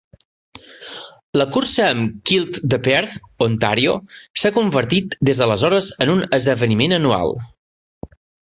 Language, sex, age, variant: Catalan, male, 40-49, Central